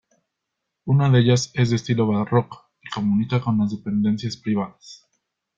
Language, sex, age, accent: Spanish, male, 19-29, México